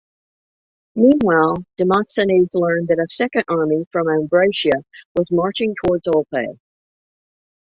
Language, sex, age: English, female, 70-79